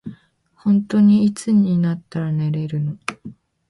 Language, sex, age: Japanese, female, 19-29